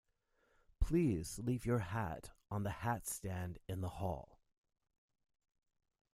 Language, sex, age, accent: English, male, 40-49, United States English